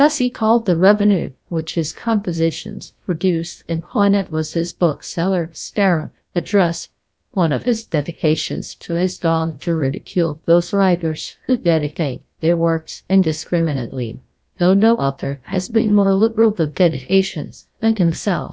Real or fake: fake